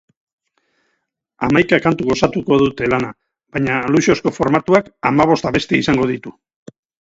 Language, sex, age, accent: Basque, male, 50-59, Mendebalekoa (Araba, Bizkaia, Gipuzkoako mendebaleko herri batzuk)